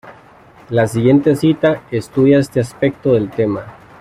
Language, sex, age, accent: Spanish, male, 30-39, América central